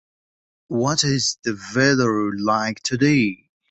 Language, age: English, 30-39